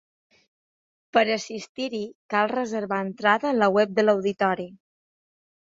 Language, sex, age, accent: Catalan, female, 30-39, mallorquí